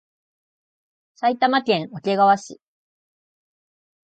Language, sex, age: Japanese, female, 19-29